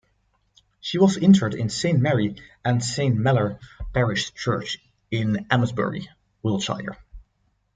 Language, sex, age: English, male, 19-29